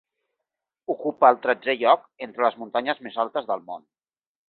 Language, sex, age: Catalan, male, 40-49